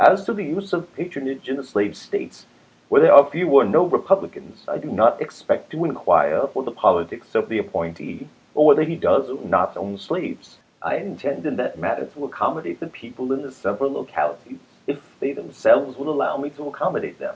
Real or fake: real